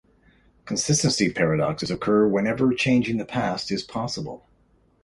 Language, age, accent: English, 60-69, Canadian English